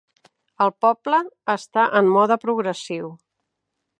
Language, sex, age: Catalan, female, 50-59